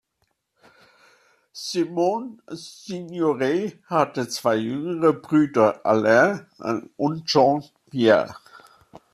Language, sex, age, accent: German, male, 60-69, Deutschland Deutsch